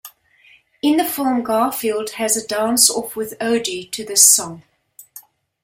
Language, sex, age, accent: English, female, 60-69, Southern African (South Africa, Zimbabwe, Namibia)